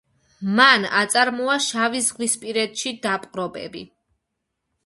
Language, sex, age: Georgian, female, 30-39